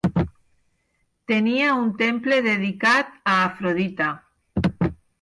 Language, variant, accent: Catalan, Nord-Occidental, nord-occidental